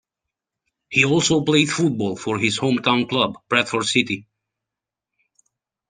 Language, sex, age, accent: English, male, 30-39, United States English